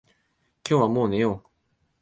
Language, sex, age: Japanese, male, 19-29